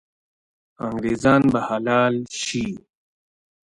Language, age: Pashto, 30-39